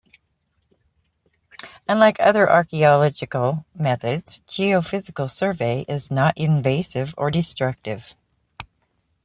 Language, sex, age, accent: English, female, 50-59, United States English